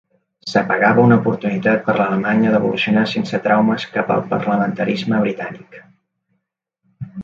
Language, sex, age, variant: Catalan, male, 30-39, Central